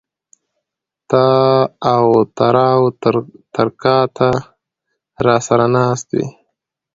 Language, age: Pashto, 19-29